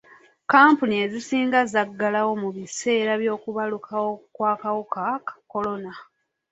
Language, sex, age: Ganda, female, 30-39